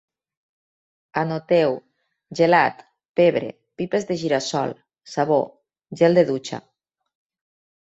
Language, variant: Catalan, Nord-Occidental